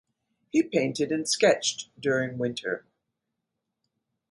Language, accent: English, United States English